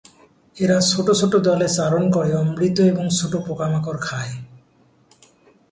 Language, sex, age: Bengali, male, 19-29